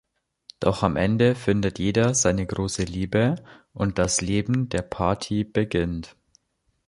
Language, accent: German, Deutschland Deutsch